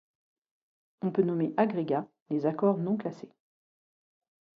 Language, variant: French, Français de métropole